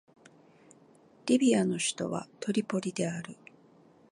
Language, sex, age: Japanese, female, 50-59